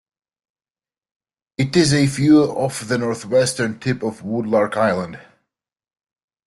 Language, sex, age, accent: English, male, 30-39, United States English